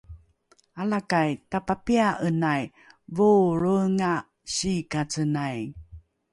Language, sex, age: Rukai, female, 40-49